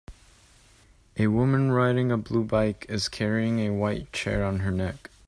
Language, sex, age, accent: English, male, 19-29, United States English